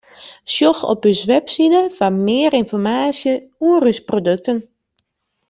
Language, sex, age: Western Frisian, female, 30-39